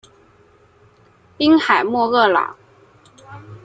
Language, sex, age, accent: Chinese, female, 19-29, 出生地：河南省